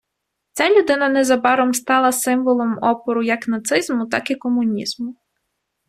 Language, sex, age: Ukrainian, female, 30-39